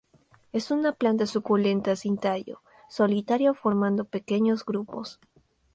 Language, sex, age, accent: Spanish, female, under 19, Peru